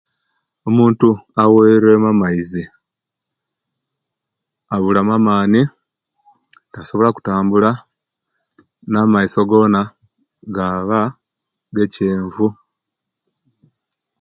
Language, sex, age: Kenyi, male, 40-49